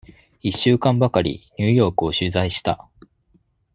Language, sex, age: Japanese, male, 30-39